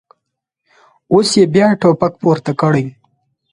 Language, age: Pashto, 19-29